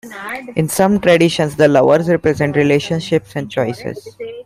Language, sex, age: English, male, under 19